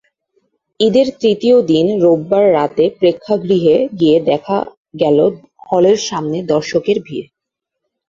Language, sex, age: Bengali, female, 19-29